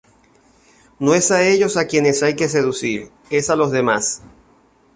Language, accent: Spanish, Caribe: Cuba, Venezuela, Puerto Rico, República Dominicana, Panamá, Colombia caribeña, México caribeño, Costa del golfo de México